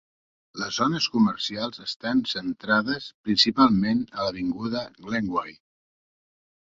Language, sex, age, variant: Catalan, male, 60-69, Central